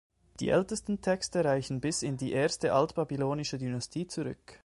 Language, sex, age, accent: German, male, 19-29, Schweizerdeutsch